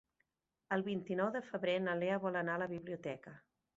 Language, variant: Catalan, Central